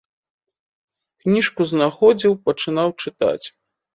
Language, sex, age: Belarusian, male, 30-39